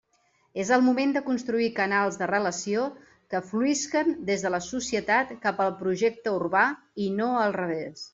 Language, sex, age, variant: Catalan, female, 40-49, Central